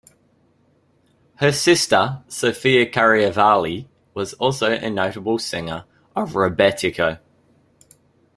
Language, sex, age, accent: English, male, 19-29, Australian English